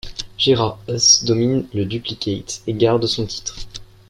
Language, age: French, under 19